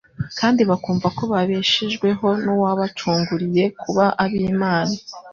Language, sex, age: Kinyarwanda, female, 19-29